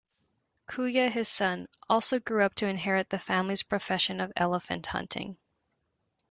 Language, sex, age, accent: English, female, 19-29, Canadian English